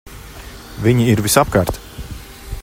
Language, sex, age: Latvian, male, 30-39